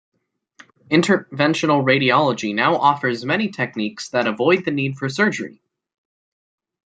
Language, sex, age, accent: English, male, under 19, United States English